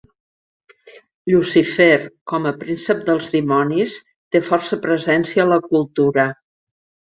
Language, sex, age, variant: Catalan, female, 60-69, Central